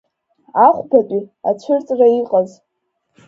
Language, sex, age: Abkhazian, female, under 19